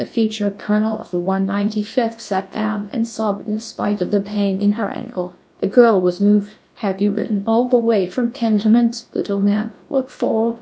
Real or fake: fake